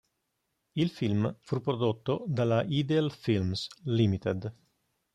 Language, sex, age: Italian, male, 50-59